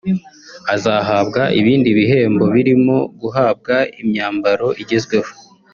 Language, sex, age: Kinyarwanda, male, 19-29